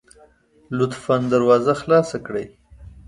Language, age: Pashto, 30-39